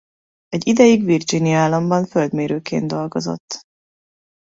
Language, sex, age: Hungarian, female, 30-39